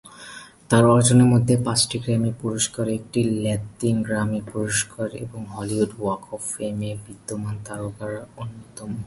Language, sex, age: Bengali, male, under 19